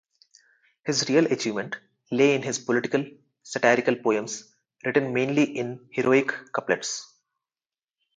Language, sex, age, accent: English, male, 19-29, India and South Asia (India, Pakistan, Sri Lanka)